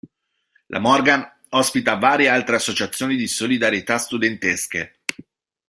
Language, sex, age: Italian, male, 30-39